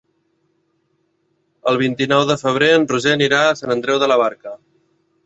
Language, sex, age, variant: Catalan, male, 30-39, Central